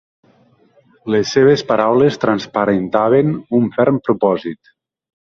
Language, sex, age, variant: Catalan, male, 40-49, Nord-Occidental